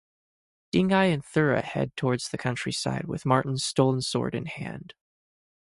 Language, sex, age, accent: English, male, 19-29, United States English